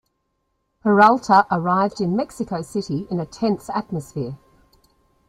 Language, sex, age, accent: English, female, 50-59, Australian English